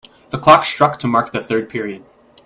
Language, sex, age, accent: English, male, 19-29, United States English